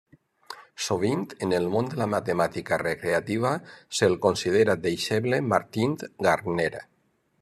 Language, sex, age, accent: Catalan, male, 50-59, valencià